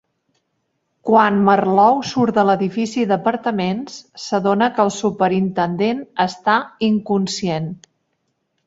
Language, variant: Catalan, Central